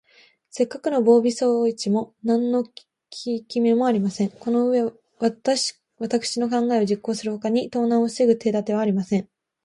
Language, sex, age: Japanese, female, 19-29